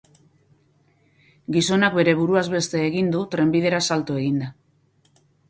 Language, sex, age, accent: Basque, female, 40-49, Mendebalekoa (Araba, Bizkaia, Gipuzkoako mendebaleko herri batzuk)